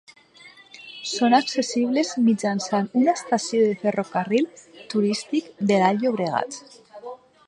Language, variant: Catalan, Valencià meridional